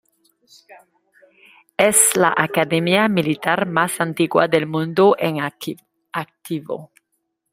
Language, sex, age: Spanish, female, 19-29